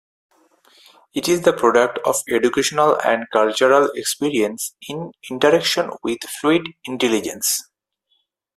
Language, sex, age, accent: English, male, 19-29, India and South Asia (India, Pakistan, Sri Lanka); bangladesh